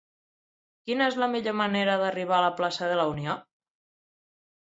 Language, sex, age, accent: Catalan, female, 19-29, Tortosí; Ebrenc